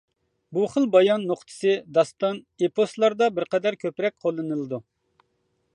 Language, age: Uyghur, 40-49